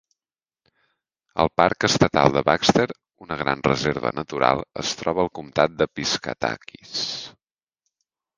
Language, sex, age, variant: Catalan, male, 30-39, Central